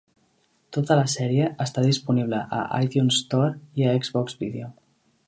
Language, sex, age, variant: Catalan, male, under 19, Central